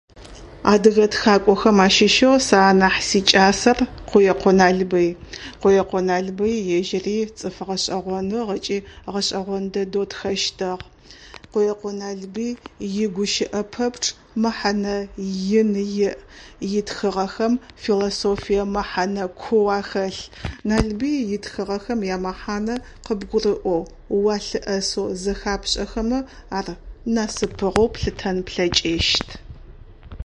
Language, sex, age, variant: Adyghe, female, 40-49, Адыгабзэ (Кирил, пстэумэ зэдыряе)